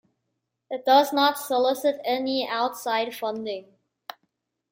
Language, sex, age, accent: English, male, under 19, United States English